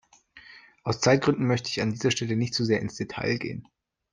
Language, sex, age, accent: German, male, 19-29, Deutschland Deutsch